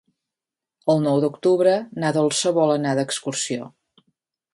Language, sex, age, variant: Catalan, female, 50-59, Central